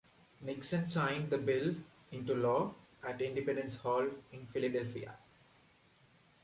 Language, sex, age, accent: English, male, 19-29, India and South Asia (India, Pakistan, Sri Lanka)